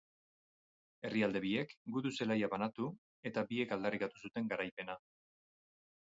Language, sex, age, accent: Basque, male, 40-49, Mendebalekoa (Araba, Bizkaia, Gipuzkoako mendebaleko herri batzuk)